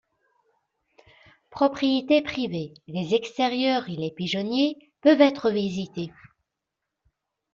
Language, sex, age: French, female, 19-29